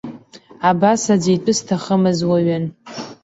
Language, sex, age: Abkhazian, female, under 19